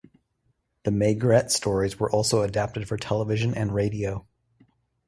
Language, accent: English, United States English